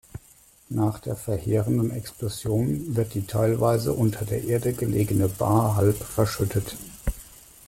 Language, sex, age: German, male, 40-49